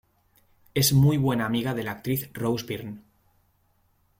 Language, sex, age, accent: Spanish, male, 19-29, España: Norte peninsular (Asturias, Castilla y León, Cantabria, País Vasco, Navarra, Aragón, La Rioja, Guadalajara, Cuenca)